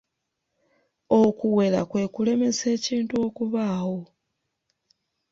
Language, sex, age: Ganda, female, 30-39